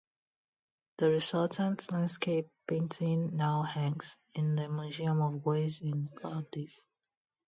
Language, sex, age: English, female, 19-29